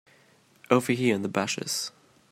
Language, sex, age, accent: English, male, 19-29, England English